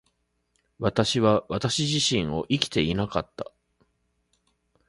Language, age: Japanese, 40-49